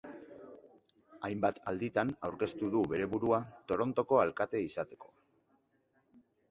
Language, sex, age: Basque, male, 40-49